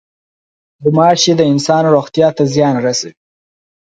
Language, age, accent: Pashto, 19-29, کندهارۍ لهجه